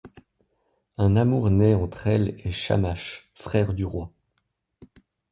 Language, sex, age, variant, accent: French, male, 19-29, Français d'Europe, Français de Suisse